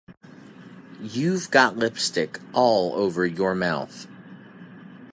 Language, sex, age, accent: English, male, 30-39, United States English